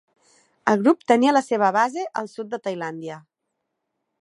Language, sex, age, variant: Catalan, female, 30-39, Central